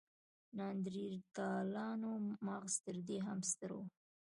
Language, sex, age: Pashto, female, 19-29